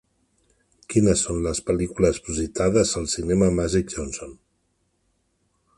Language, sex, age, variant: Catalan, male, 40-49, Central